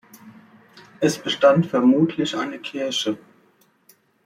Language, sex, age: German, female, 60-69